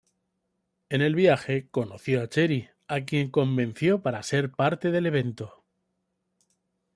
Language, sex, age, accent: Spanish, male, 40-49, España: Norte peninsular (Asturias, Castilla y León, Cantabria, País Vasco, Navarra, Aragón, La Rioja, Guadalajara, Cuenca)